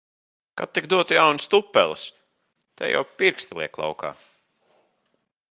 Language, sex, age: Latvian, male, 30-39